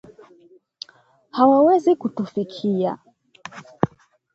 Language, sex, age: Swahili, female, 19-29